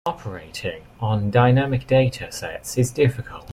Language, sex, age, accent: English, male, under 19, England English